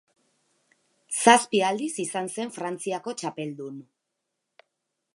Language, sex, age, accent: Basque, female, 40-49, Erdialdekoa edo Nafarra (Gipuzkoa, Nafarroa)